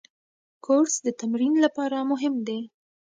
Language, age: Pashto, 19-29